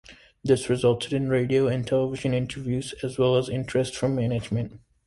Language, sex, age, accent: English, male, 19-29, United States English